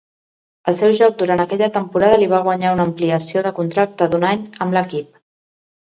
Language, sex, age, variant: Catalan, female, 40-49, Central